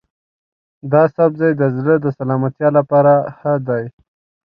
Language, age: Pashto, 19-29